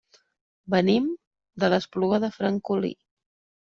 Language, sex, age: Catalan, female, 30-39